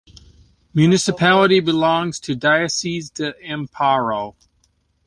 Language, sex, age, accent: English, male, 40-49, United States English